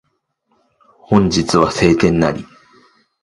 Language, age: Japanese, 30-39